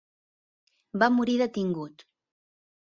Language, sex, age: Catalan, female, 40-49